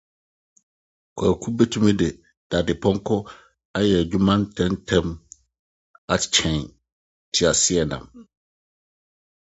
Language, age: Akan, 60-69